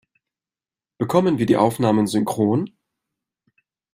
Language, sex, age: German, male, 40-49